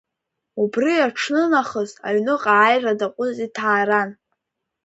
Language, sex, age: Abkhazian, female, under 19